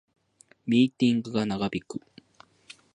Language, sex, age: Japanese, male, 30-39